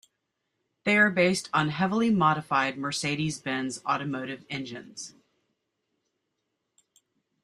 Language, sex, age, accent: English, female, 40-49, United States English